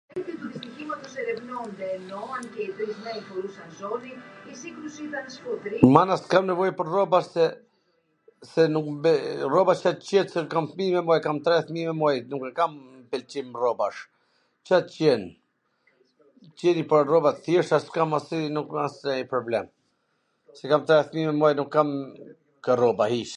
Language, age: Gheg Albanian, 40-49